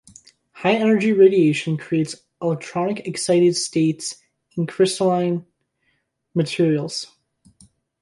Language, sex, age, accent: English, male, under 19, United States English